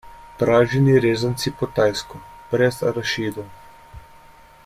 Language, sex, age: Slovenian, male, 30-39